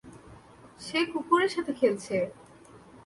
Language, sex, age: Bengali, female, 19-29